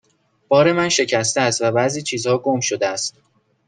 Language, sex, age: Persian, male, 19-29